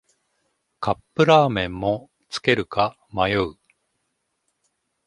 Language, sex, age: Japanese, male, 50-59